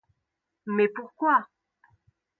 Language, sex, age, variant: French, female, 19-29, Français de métropole